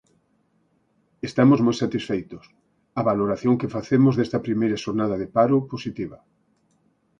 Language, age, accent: Galician, 50-59, Central (gheada)